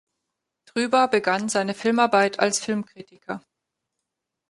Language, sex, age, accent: German, female, 40-49, Deutschland Deutsch